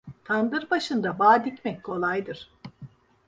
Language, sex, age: Turkish, female, 50-59